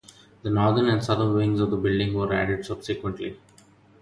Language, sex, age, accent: English, male, 30-39, India and South Asia (India, Pakistan, Sri Lanka)